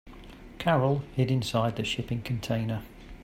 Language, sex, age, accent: English, male, 40-49, England English